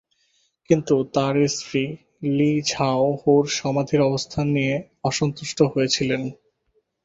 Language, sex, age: Bengali, male, 19-29